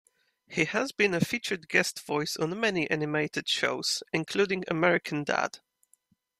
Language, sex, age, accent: English, male, 19-29, England English